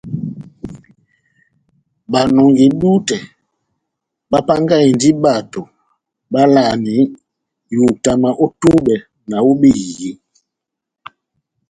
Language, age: Batanga, 70-79